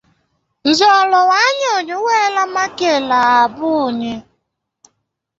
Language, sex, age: Luba-Lulua, female, 19-29